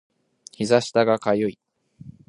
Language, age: Japanese, 19-29